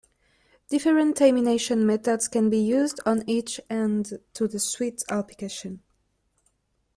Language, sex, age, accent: English, female, 19-29, England English